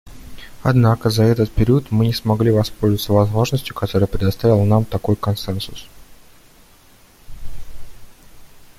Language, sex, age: Russian, male, 30-39